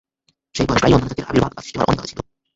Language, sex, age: Bengali, male, 19-29